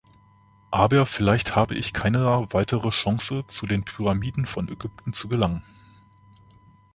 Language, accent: German, Deutschland Deutsch